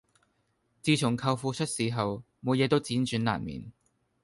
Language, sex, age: Cantonese, male, 19-29